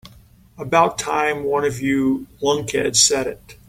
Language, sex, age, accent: English, male, 50-59, United States English